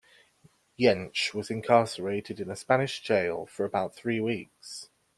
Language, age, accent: English, 19-29, England English